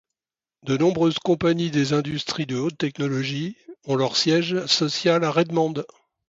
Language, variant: French, Français de métropole